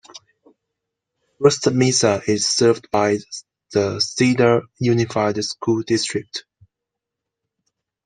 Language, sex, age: English, female, 19-29